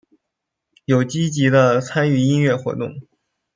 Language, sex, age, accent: Chinese, male, 19-29, 出生地：山东省